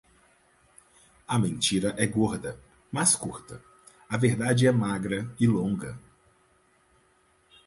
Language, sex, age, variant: Portuguese, male, 30-39, Portuguese (Brasil)